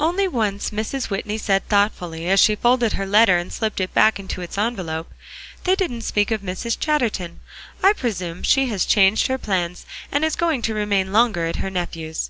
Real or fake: real